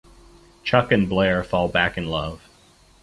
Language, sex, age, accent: English, male, 30-39, United States English